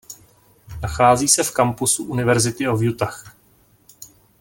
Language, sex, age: Czech, male, 30-39